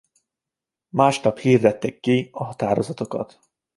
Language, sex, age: Hungarian, male, 19-29